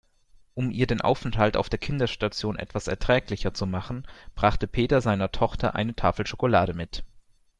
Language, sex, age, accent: German, male, 19-29, Deutschland Deutsch